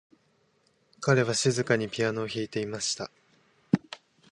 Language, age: Japanese, 19-29